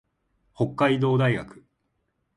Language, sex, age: Japanese, male, 19-29